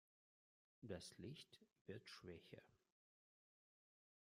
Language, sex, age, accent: German, male, 40-49, Russisch Deutsch